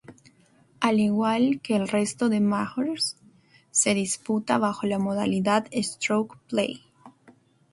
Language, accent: Spanish, Andino-Pacífico: Colombia, Perú, Ecuador, oeste de Bolivia y Venezuela andina